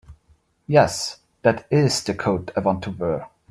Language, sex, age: English, male, 19-29